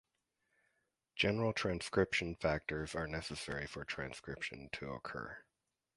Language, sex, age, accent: English, male, 40-49, United States English